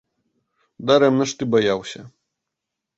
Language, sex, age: Belarusian, male, 19-29